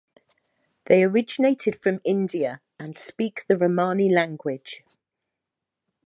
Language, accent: English, England English